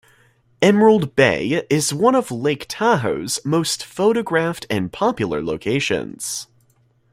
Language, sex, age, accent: English, male, under 19, United States English